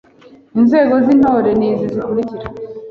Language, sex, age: Kinyarwanda, female, 40-49